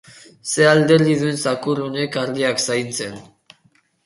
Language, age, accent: Basque, under 19, Erdialdekoa edo Nafarra (Gipuzkoa, Nafarroa)